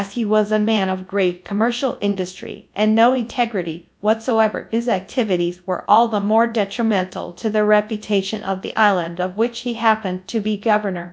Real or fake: fake